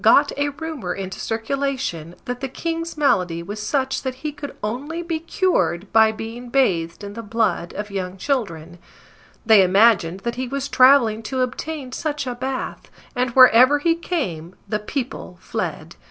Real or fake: real